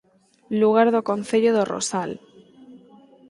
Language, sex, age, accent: Galician, female, 19-29, Oriental (común en zona oriental)